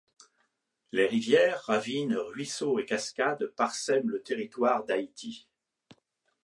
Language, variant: French, Français de métropole